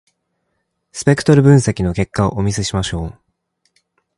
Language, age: Japanese, 19-29